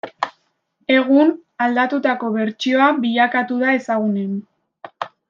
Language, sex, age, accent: Basque, female, under 19, Mendebalekoa (Araba, Bizkaia, Gipuzkoako mendebaleko herri batzuk)